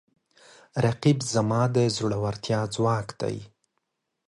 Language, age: Pashto, 30-39